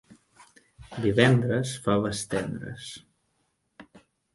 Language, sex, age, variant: Catalan, male, 19-29, Central